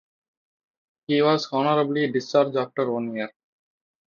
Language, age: English, 19-29